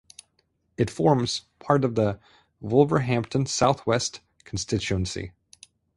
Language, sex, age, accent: English, male, 30-39, United States English